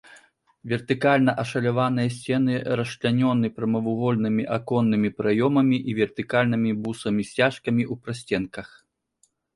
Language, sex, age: Belarusian, male, 19-29